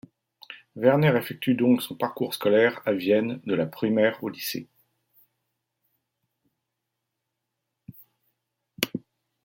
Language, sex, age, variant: French, male, 40-49, Français de métropole